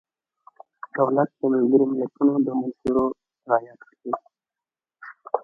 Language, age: Pashto, under 19